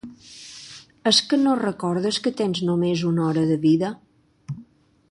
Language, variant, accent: Catalan, Balear, balear; central